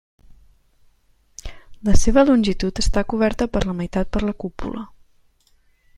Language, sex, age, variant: Catalan, female, 19-29, Central